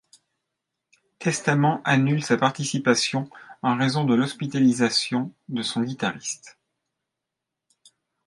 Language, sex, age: French, male, 30-39